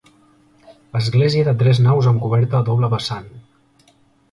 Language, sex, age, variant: Catalan, male, 19-29, Central